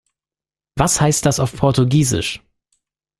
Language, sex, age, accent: German, male, 19-29, Deutschland Deutsch